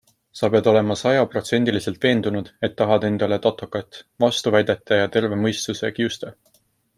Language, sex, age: Estonian, male, 19-29